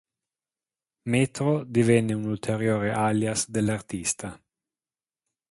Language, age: Italian, 40-49